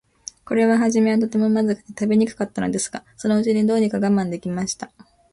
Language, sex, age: Japanese, female, under 19